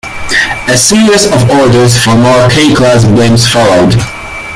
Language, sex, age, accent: English, male, 19-29, United States English